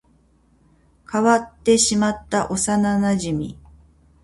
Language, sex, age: Japanese, female, 50-59